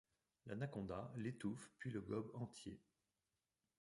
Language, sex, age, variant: French, male, 40-49, Français de métropole